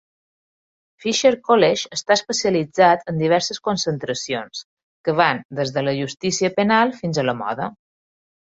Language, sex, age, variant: Catalan, female, 30-39, Balear